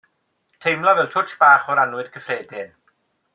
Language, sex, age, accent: Welsh, male, 19-29, Y Deyrnas Unedig Cymraeg